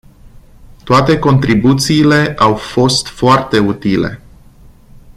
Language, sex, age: Romanian, male, 30-39